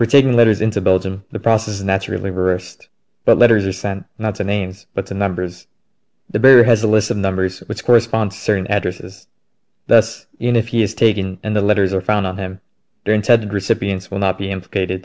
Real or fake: real